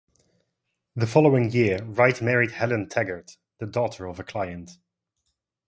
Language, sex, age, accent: English, male, 19-29, Dutch